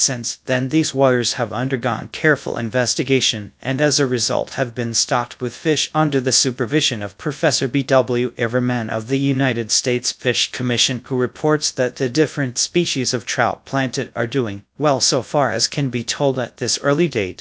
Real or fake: fake